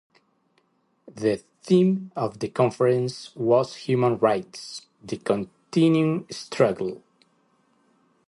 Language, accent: English, Canadian English